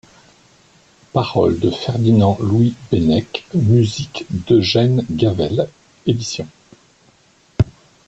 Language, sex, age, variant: French, male, 50-59, Français de métropole